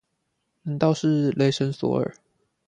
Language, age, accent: Chinese, 19-29, 出生地：彰化縣